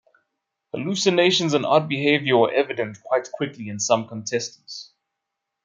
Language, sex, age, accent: English, male, 30-39, Southern African (South Africa, Zimbabwe, Namibia)